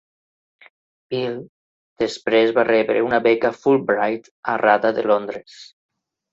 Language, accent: Catalan, valencià